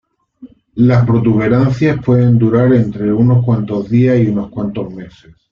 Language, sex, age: Spanish, male, 50-59